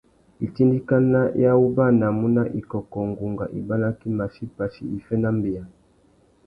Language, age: Tuki, 40-49